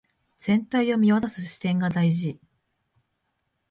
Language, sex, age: Japanese, female, 19-29